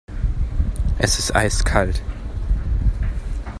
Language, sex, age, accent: German, male, 30-39, Deutschland Deutsch